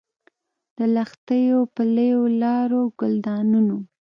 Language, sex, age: Pashto, female, 19-29